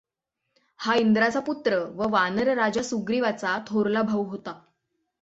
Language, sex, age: Marathi, female, 19-29